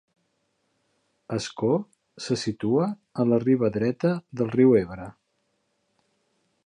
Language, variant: Catalan, Central